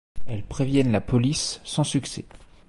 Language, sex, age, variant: French, male, 19-29, Français de métropole